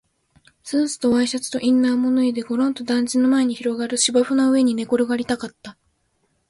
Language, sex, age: Japanese, female, under 19